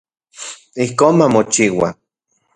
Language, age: Central Puebla Nahuatl, 30-39